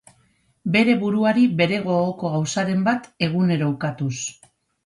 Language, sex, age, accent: Basque, female, 40-49, Mendebalekoa (Araba, Bizkaia, Gipuzkoako mendebaleko herri batzuk)